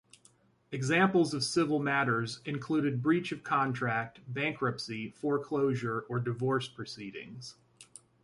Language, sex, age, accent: English, male, 30-39, United States English